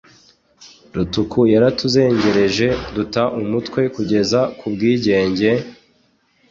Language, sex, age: Kinyarwanda, male, 19-29